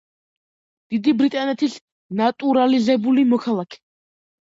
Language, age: Georgian, under 19